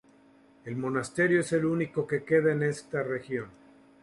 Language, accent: Spanish, México